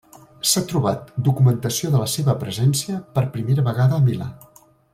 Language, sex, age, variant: Catalan, male, 60-69, Central